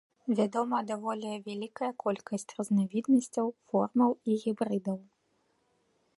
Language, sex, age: Belarusian, female, 19-29